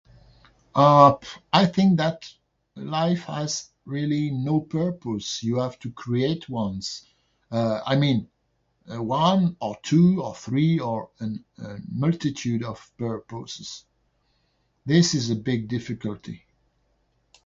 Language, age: English, 60-69